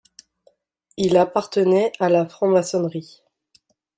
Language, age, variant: French, 19-29, Français de métropole